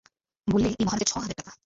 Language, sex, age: Bengali, female, 19-29